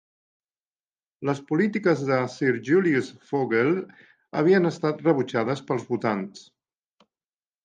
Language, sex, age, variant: Catalan, male, 50-59, Central